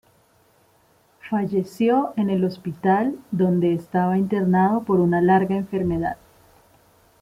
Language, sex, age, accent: Spanish, female, 40-49, Andino-Pacífico: Colombia, Perú, Ecuador, oeste de Bolivia y Venezuela andina